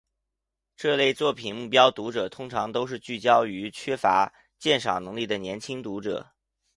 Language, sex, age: Chinese, male, 19-29